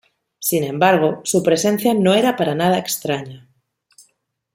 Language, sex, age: Spanish, female, 30-39